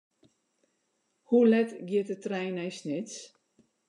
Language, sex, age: Western Frisian, female, 60-69